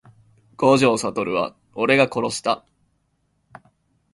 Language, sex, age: Japanese, male, 19-29